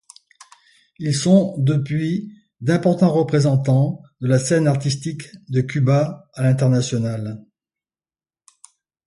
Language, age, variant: French, 70-79, Français de métropole